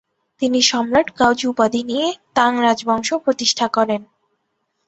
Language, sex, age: Bengali, female, 19-29